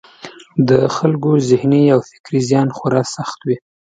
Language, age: Pashto, 30-39